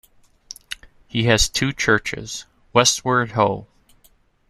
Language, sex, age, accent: English, male, 30-39, United States English